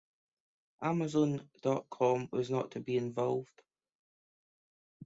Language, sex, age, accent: English, male, 19-29, Scottish English